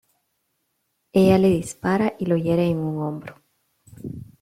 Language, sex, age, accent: Spanish, female, 30-39, América central